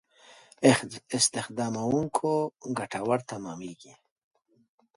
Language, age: Pashto, 40-49